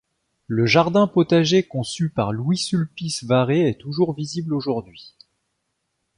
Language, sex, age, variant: French, male, 30-39, Français de métropole